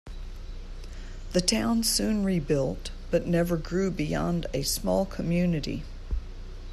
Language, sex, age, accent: English, female, 60-69, United States English